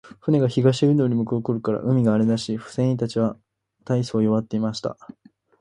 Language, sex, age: Japanese, male, 19-29